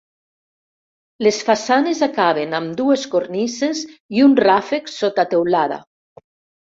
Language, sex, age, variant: Catalan, female, 60-69, Septentrional